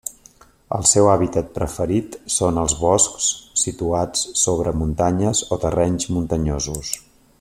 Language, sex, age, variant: Catalan, male, 40-49, Central